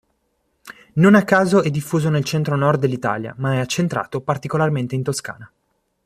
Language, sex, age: Italian, male, 19-29